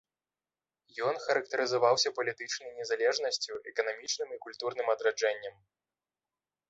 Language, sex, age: Belarusian, male, 19-29